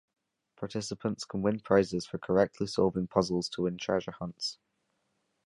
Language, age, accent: English, under 19, Scottish English